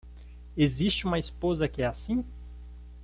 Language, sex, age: Portuguese, male, 30-39